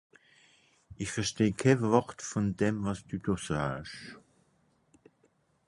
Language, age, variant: Swiss German, 70-79, Nordniederàlemmànisch (Rishoffe, Zàwere, Bùsswìller, Hawenau, Brüemt, Stroossbùri, Molse, Dàmbàch, Schlettstàtt, Pfàlzbùri usw.)